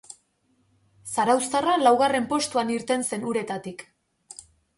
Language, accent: Basque, Erdialdekoa edo Nafarra (Gipuzkoa, Nafarroa)